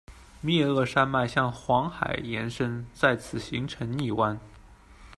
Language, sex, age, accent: Chinese, male, 19-29, 出生地：浙江省